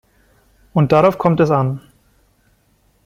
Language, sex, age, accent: German, female, 19-29, Deutschland Deutsch